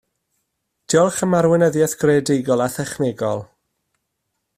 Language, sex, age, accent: Welsh, male, 30-39, Y Deyrnas Unedig Cymraeg